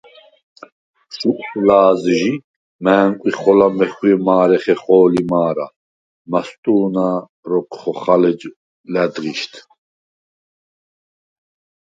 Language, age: Svan, 30-39